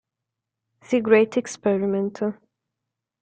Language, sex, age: Italian, female, 19-29